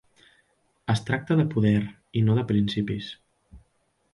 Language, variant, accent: Catalan, Central, Barcelona